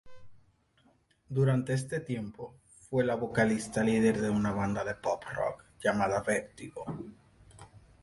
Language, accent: Spanish, Caribe: Cuba, Venezuela, Puerto Rico, República Dominicana, Panamá, Colombia caribeña, México caribeño, Costa del golfo de México